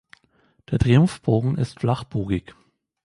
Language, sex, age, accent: German, male, 30-39, Österreichisches Deutsch